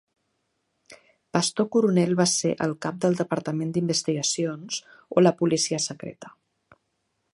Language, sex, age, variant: Catalan, female, 40-49, Central